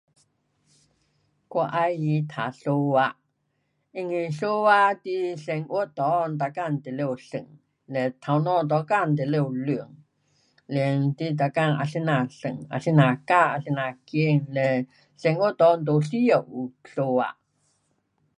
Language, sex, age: Pu-Xian Chinese, female, 70-79